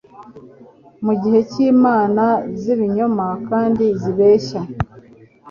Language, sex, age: Kinyarwanda, male, 19-29